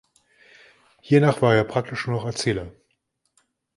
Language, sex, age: German, male, 40-49